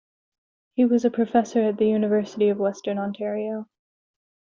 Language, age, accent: English, 19-29, United States English